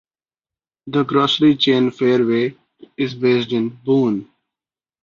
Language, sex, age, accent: English, male, 19-29, India and South Asia (India, Pakistan, Sri Lanka)